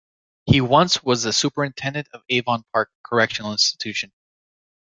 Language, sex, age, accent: English, male, 19-29, United States English